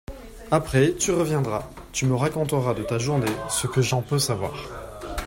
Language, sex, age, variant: French, male, 40-49, Français de métropole